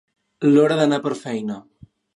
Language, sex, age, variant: Catalan, male, 19-29, Central